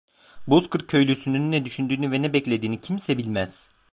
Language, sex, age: Turkish, male, 19-29